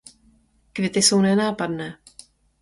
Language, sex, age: Czech, female, 19-29